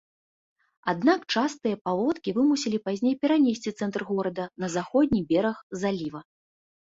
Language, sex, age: Belarusian, female, 19-29